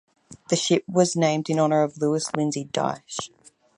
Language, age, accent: English, 19-29, Australian English